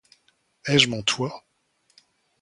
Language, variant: French, Français de métropole